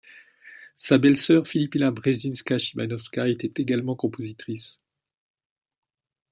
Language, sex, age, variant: French, male, 50-59, Français de métropole